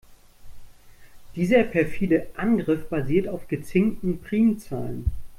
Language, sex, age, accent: German, male, 30-39, Deutschland Deutsch